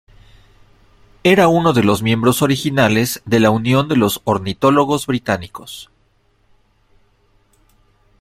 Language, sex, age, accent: Spanish, male, 40-49, México